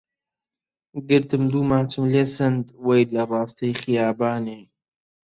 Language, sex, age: Central Kurdish, male, 30-39